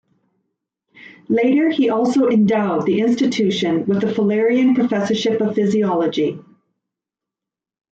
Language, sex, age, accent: English, female, 40-49, Canadian English